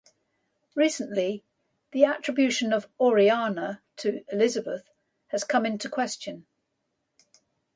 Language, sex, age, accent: English, female, 60-69, England English